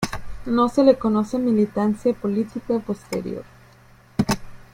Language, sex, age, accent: Spanish, female, 19-29, México